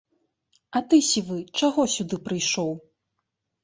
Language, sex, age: Belarusian, female, 19-29